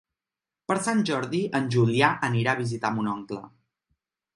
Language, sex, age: Catalan, male, 19-29